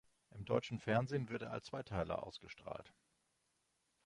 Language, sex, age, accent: German, male, 40-49, Deutschland Deutsch